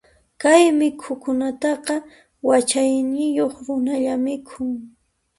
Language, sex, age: Puno Quechua, female, 19-29